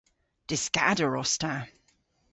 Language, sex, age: Cornish, female, 40-49